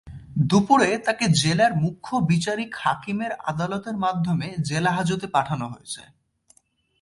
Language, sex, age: Bengali, male, 19-29